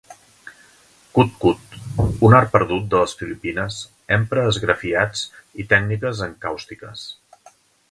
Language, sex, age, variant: Catalan, male, 50-59, Central